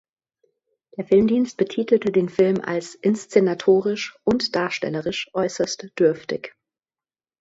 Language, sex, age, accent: German, female, 30-39, Hochdeutsch